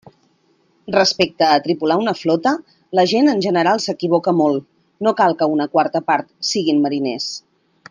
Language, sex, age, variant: Catalan, female, 40-49, Central